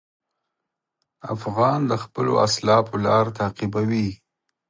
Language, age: Pashto, 30-39